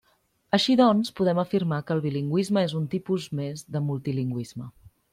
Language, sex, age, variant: Catalan, female, 30-39, Central